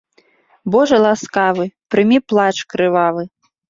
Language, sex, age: Belarusian, female, 30-39